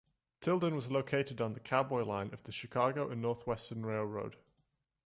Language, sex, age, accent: English, male, 19-29, England English